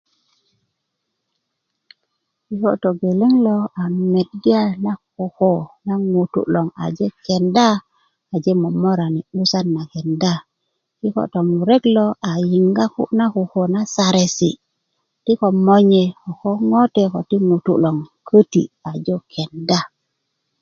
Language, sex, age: Kuku, female, 40-49